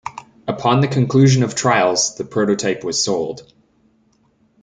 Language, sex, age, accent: English, male, 19-29, Canadian English